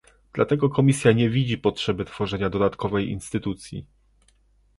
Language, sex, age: Polish, male, 30-39